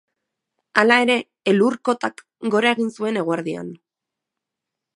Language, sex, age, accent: Basque, female, 19-29, Erdialdekoa edo Nafarra (Gipuzkoa, Nafarroa)